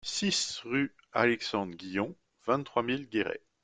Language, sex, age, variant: French, male, 30-39, Français de métropole